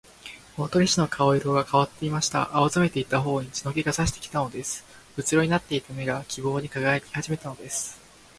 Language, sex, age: Japanese, male, 19-29